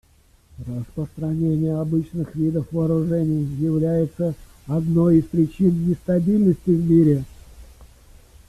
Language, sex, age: Russian, male, 40-49